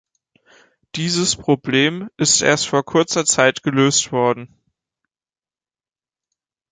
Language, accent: German, Deutschland Deutsch